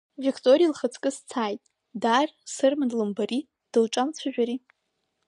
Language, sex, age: Abkhazian, female, under 19